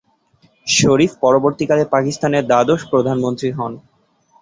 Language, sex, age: Bengali, male, 19-29